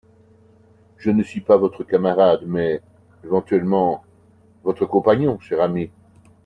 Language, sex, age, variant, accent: French, male, 50-59, Français d'Europe, Français de Belgique